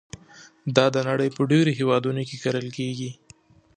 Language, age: Pashto, 19-29